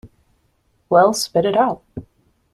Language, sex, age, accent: English, female, 30-39, United States English